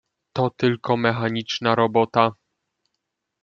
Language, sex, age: Polish, male, 19-29